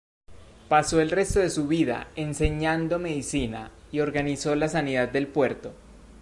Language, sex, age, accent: Spanish, male, under 19, Andino-Pacífico: Colombia, Perú, Ecuador, oeste de Bolivia y Venezuela andina